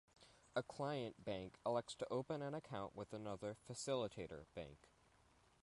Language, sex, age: English, male, under 19